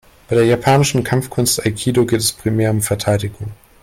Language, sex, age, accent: German, male, under 19, Deutschland Deutsch